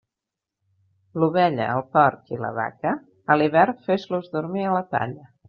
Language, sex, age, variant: Catalan, female, 40-49, Central